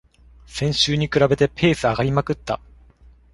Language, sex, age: Japanese, male, 19-29